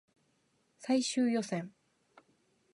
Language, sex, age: Japanese, female, 50-59